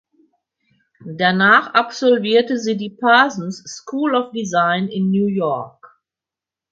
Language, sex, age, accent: German, female, 60-69, Deutschland Deutsch